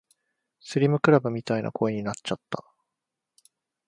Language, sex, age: Japanese, male, 19-29